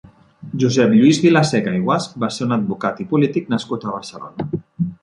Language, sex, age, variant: Catalan, male, 40-49, Central